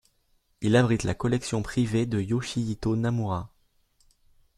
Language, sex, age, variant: French, male, under 19, Français de métropole